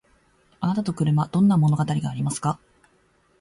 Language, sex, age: Japanese, female, 19-29